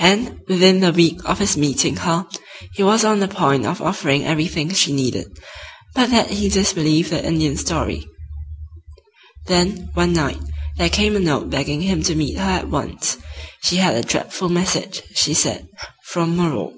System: none